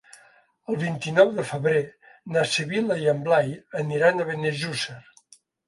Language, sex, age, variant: Catalan, male, 70-79, Central